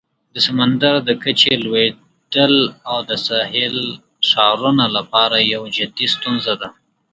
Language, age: Pashto, 19-29